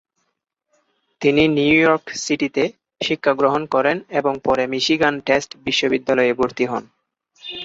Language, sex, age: Bengali, male, 19-29